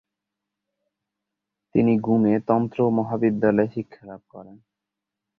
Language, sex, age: Bengali, male, 19-29